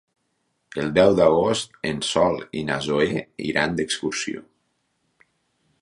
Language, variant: Catalan, Nord-Occidental